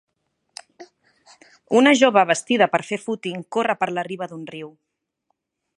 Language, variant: Catalan, Central